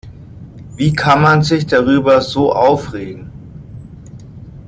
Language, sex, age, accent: German, male, 30-39, Deutschland Deutsch